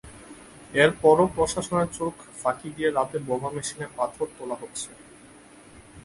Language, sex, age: Bengali, male, 19-29